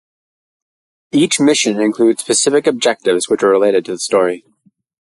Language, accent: English, United States English